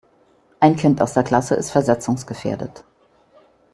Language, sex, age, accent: German, female, 50-59, Deutschland Deutsch